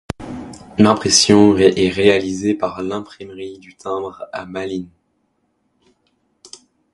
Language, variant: French, Français de métropole